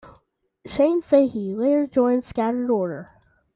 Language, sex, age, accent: English, male, under 19, United States English